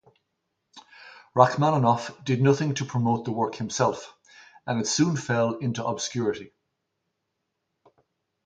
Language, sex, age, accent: English, male, 50-59, Irish English